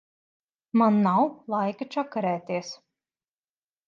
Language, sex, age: Latvian, female, 30-39